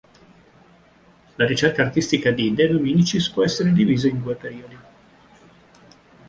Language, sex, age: Italian, male, 50-59